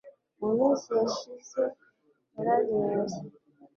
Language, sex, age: Kinyarwanda, female, 19-29